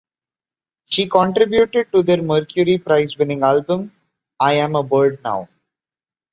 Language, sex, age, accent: English, male, under 19, India and South Asia (India, Pakistan, Sri Lanka)